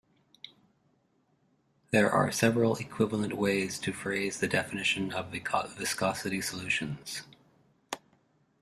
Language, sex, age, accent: English, male, 50-59, Canadian English